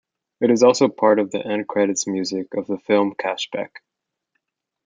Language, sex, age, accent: English, male, 19-29, United States English